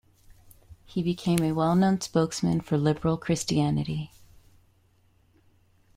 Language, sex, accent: English, female, United States English